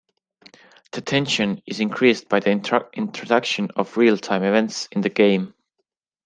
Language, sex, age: English, male, 19-29